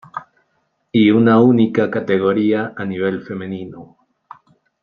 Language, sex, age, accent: Spanish, male, 19-29, Andino-Pacífico: Colombia, Perú, Ecuador, oeste de Bolivia y Venezuela andina